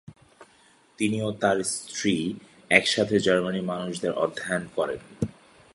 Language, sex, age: Bengali, male, 30-39